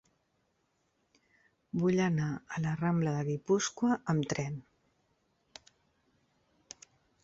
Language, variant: Catalan, Central